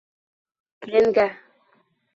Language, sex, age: Bashkir, female, 19-29